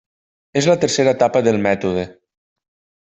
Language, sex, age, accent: Catalan, male, 30-39, valencià